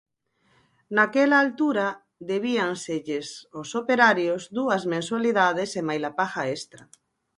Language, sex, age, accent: Galician, female, 50-59, Atlántico (seseo e gheada)